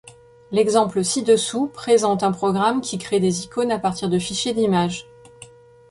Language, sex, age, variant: French, female, 30-39, Français de métropole